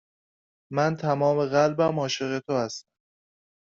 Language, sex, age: Persian, male, under 19